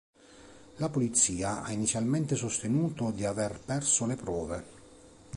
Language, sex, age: Italian, male, 40-49